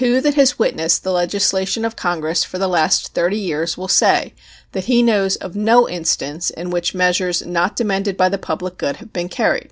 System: none